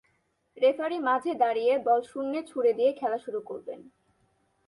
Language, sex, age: Bengali, female, under 19